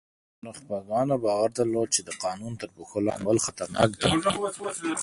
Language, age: Pashto, 30-39